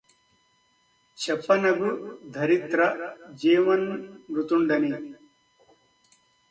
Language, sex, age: Telugu, male, 60-69